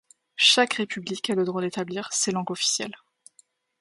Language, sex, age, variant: French, female, 19-29, Français d'Europe